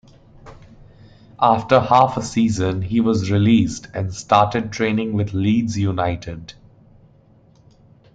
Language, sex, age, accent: English, male, 30-39, India and South Asia (India, Pakistan, Sri Lanka)